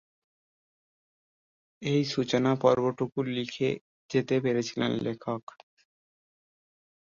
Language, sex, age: Bengali, male, 19-29